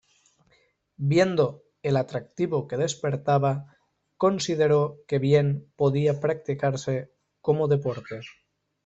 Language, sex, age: Spanish, male, 30-39